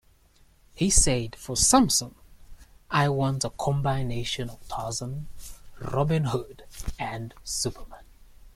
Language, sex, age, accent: English, male, 19-29, England English